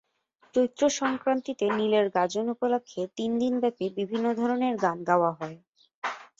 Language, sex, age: Bengali, female, 19-29